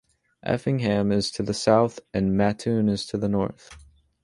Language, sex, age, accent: English, male, under 19, United States English